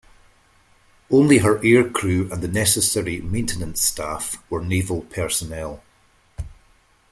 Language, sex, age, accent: English, male, 50-59, Scottish English